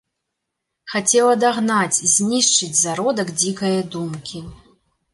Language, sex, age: Belarusian, female, 30-39